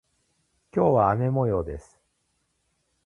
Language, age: Japanese, 30-39